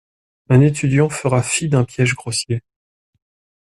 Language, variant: French, Français de métropole